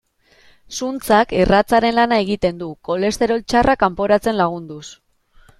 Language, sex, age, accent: Basque, female, 19-29, Mendebalekoa (Araba, Bizkaia, Gipuzkoako mendebaleko herri batzuk)